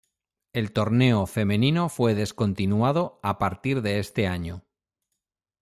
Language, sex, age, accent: Spanish, male, 50-59, España: Norte peninsular (Asturias, Castilla y León, Cantabria, País Vasco, Navarra, Aragón, La Rioja, Guadalajara, Cuenca)